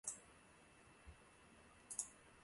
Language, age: Chinese, 19-29